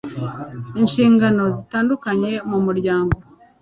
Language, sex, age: Kinyarwanda, female, 30-39